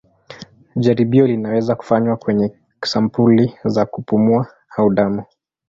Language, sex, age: Swahili, male, 19-29